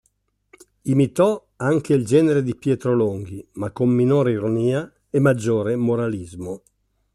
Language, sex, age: Italian, male, 60-69